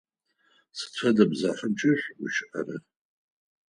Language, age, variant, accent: Adyghe, 40-49, Адыгабзэ (Кирил, пстэумэ зэдыряе), Кıэмгуй (Çemguy)